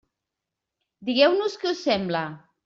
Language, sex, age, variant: Catalan, female, 50-59, Central